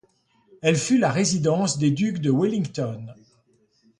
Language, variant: French, Français de métropole